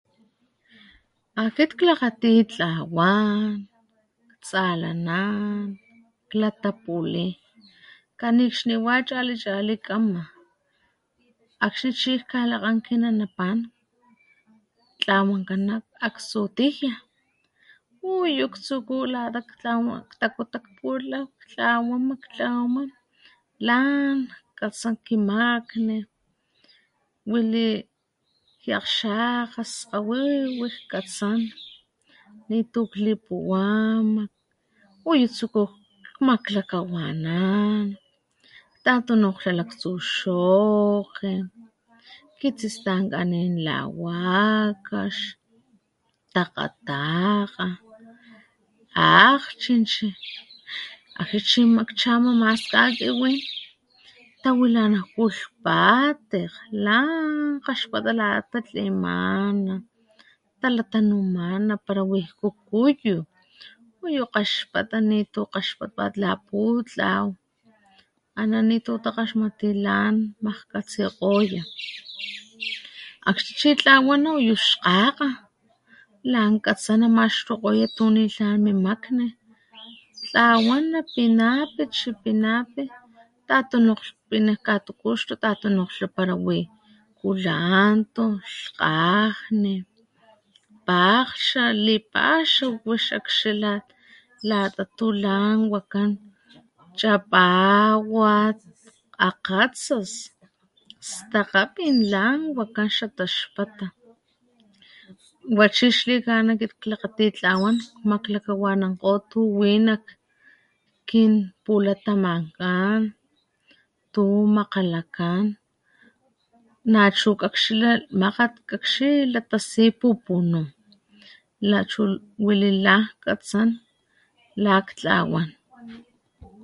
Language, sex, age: Papantla Totonac, female, 30-39